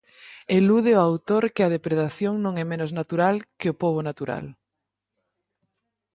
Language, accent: Galician, Normativo (estándar)